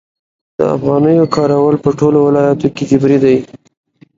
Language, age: Pashto, 19-29